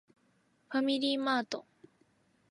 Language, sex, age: Japanese, female, 19-29